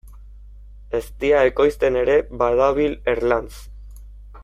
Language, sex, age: Basque, male, 19-29